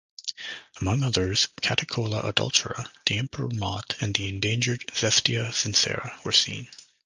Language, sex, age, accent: English, male, 19-29, United States English